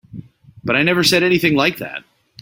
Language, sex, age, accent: English, male, 30-39, United States English